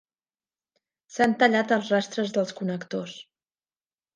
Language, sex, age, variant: Catalan, female, 30-39, Central